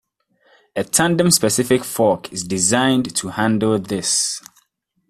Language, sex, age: English, male, 19-29